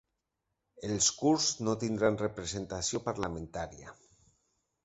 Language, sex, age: Catalan, male, 40-49